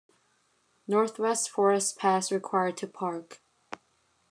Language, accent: English, United States English